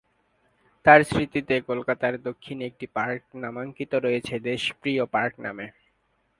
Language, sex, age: Bengali, male, 19-29